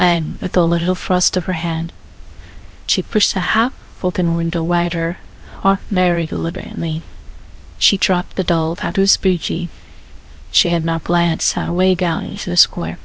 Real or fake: fake